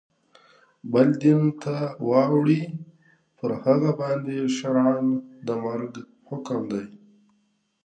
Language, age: Pashto, 30-39